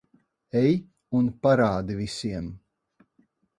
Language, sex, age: Latvian, male, 30-39